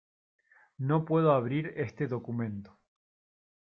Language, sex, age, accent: Spanish, male, 30-39, Rioplatense: Argentina, Uruguay, este de Bolivia, Paraguay